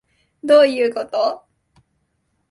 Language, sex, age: Japanese, female, 19-29